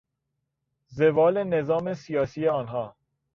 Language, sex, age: Persian, male, 30-39